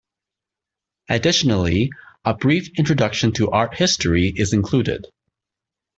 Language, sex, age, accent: English, male, 30-39, United States English